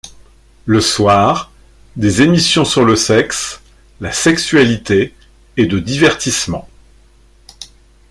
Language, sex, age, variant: French, male, 50-59, Français de métropole